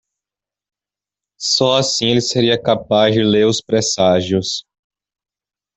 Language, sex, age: Portuguese, male, under 19